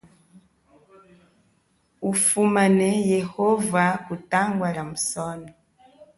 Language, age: Chokwe, 40-49